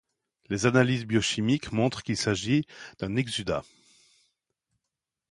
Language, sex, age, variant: French, male, 40-49, Français de métropole